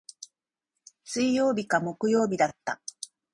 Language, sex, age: Japanese, female, 50-59